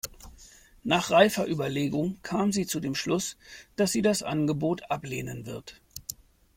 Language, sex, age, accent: German, male, 30-39, Deutschland Deutsch